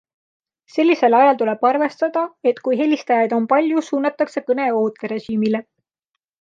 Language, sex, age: Estonian, female, 30-39